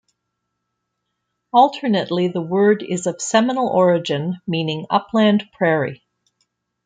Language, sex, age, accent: English, female, 60-69, Canadian English